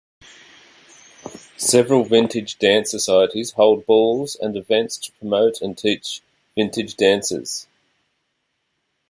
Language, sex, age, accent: English, male, 40-49, Australian English